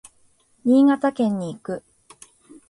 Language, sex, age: Japanese, female, 19-29